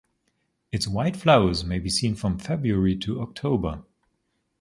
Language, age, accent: English, 19-29, United States English